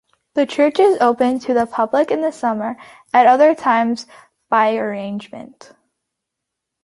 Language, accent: English, United States English